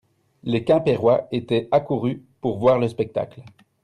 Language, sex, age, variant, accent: French, male, 30-39, Français d'Europe, Français de Belgique